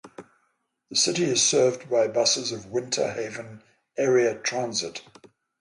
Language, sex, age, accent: English, male, 70-79, England English; Southern African (South Africa, Zimbabwe, Namibia)